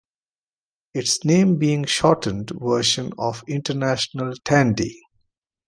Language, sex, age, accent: English, male, 40-49, India and South Asia (India, Pakistan, Sri Lanka)